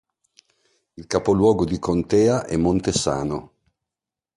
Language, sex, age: Italian, male, 50-59